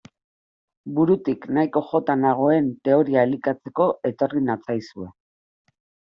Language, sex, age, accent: Basque, female, 40-49, Erdialdekoa edo Nafarra (Gipuzkoa, Nafarroa)